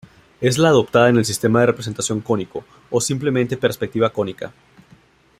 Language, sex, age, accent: Spanish, male, 19-29, México